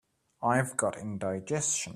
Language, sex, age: English, male, under 19